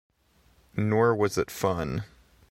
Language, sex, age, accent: English, male, 19-29, United States English